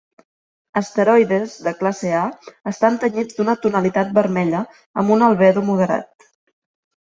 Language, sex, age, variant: Catalan, female, 30-39, Central